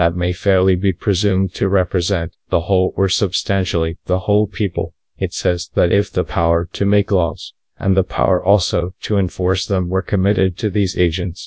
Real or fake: fake